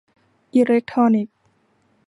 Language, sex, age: Thai, female, 19-29